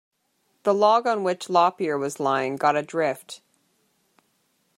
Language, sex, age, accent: English, female, 19-29, Canadian English